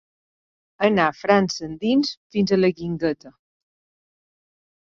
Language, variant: Catalan, Balear